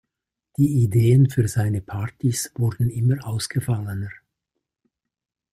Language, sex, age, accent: German, male, 70-79, Schweizerdeutsch